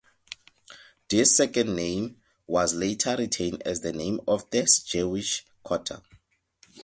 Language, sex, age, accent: English, male, 30-39, Southern African (South Africa, Zimbabwe, Namibia)